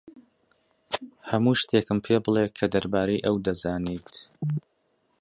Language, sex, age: Central Kurdish, male, 19-29